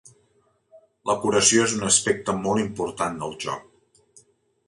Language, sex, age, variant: Catalan, male, 40-49, Central